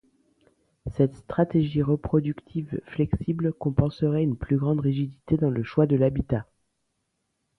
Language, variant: French, Français de métropole